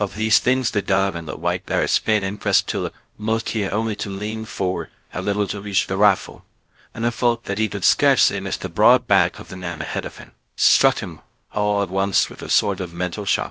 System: TTS, VITS